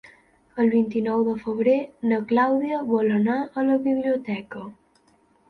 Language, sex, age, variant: Catalan, female, under 19, Central